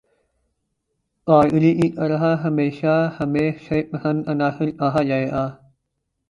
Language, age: Urdu, 19-29